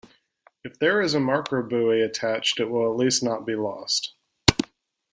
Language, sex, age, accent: English, male, 30-39, United States English